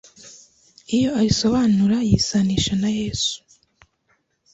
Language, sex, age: Kinyarwanda, female, 19-29